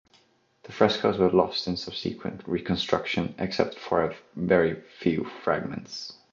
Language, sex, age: English, male, 19-29